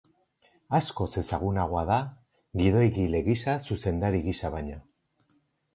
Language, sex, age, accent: Basque, male, 60-69, Erdialdekoa edo Nafarra (Gipuzkoa, Nafarroa)